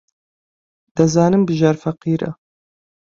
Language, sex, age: Central Kurdish, male, 19-29